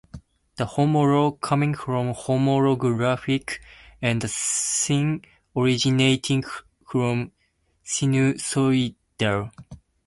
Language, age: English, 19-29